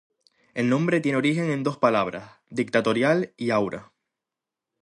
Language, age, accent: Spanish, 19-29, España: Islas Canarias